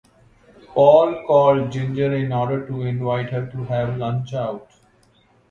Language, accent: English, India and South Asia (India, Pakistan, Sri Lanka)